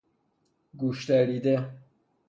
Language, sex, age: Persian, male, 19-29